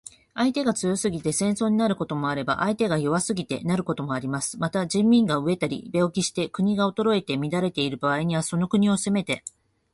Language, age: Japanese, 40-49